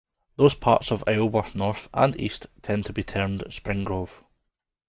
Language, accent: English, Scottish English